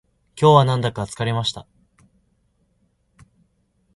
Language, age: Japanese, 19-29